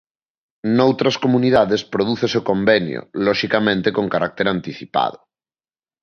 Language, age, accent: Galician, 30-39, Normativo (estándar)